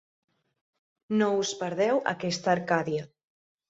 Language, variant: Catalan, Central